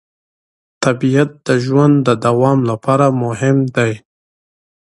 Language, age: Pashto, 30-39